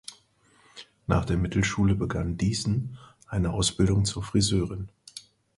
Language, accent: German, Deutschland Deutsch